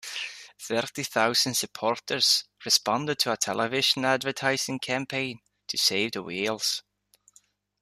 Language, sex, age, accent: English, male, 19-29, Irish English